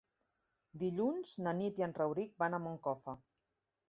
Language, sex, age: Catalan, female, 50-59